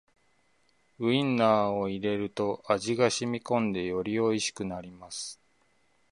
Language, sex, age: Japanese, male, 30-39